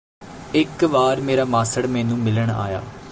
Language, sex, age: Punjabi, male, 19-29